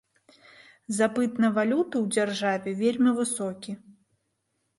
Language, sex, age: Belarusian, female, 30-39